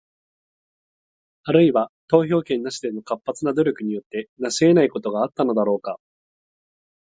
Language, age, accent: Japanese, 19-29, 関西弁